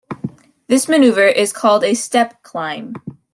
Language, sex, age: English, female, under 19